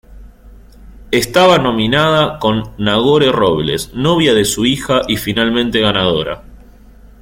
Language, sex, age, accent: Spanish, male, 19-29, Rioplatense: Argentina, Uruguay, este de Bolivia, Paraguay